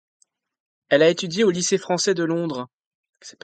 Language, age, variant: French, 19-29, Français de métropole